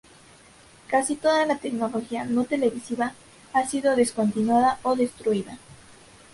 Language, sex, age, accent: Spanish, female, 19-29, México